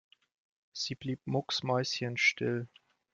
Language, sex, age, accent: German, male, 19-29, Deutschland Deutsch